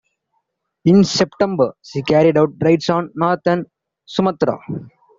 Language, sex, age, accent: English, male, 19-29, India and South Asia (India, Pakistan, Sri Lanka)